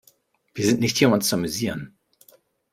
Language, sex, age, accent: German, male, 30-39, Deutschland Deutsch